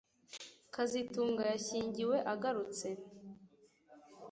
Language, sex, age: Kinyarwanda, female, under 19